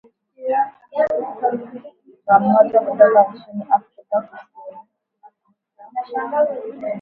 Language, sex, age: Swahili, female, 19-29